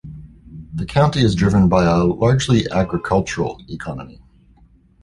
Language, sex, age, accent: English, male, 19-29, United States English